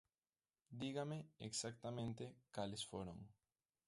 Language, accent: Galician, Normativo (estándar)